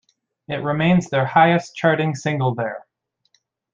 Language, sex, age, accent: English, male, 19-29, United States English